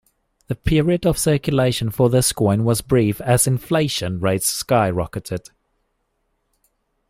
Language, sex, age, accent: English, male, 30-39, Southern African (South Africa, Zimbabwe, Namibia)